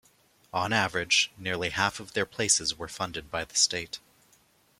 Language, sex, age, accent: English, male, 30-39, Canadian English